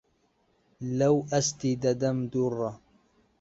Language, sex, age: Central Kurdish, male, 19-29